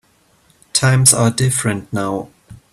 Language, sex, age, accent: English, male, 30-39, England English